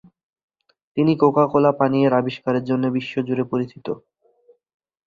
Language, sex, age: Bengali, male, under 19